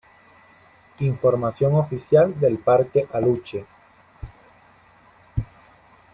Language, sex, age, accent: Spanish, male, 19-29, Caribe: Cuba, Venezuela, Puerto Rico, República Dominicana, Panamá, Colombia caribeña, México caribeño, Costa del golfo de México